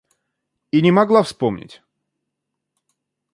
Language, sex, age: Russian, male, 19-29